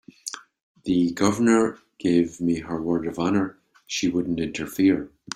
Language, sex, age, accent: English, male, 60-69, Irish English